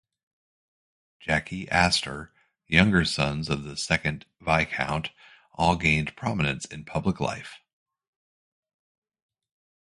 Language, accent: English, United States English